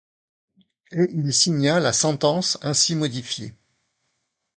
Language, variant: French, Français de métropole